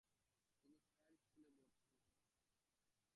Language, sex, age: Bengali, male, under 19